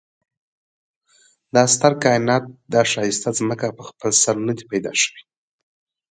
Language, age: Pashto, 19-29